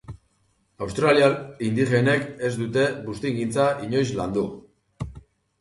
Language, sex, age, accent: Basque, male, 40-49, Mendebalekoa (Araba, Bizkaia, Gipuzkoako mendebaleko herri batzuk)